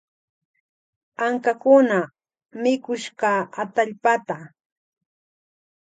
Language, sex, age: Loja Highland Quichua, female, 40-49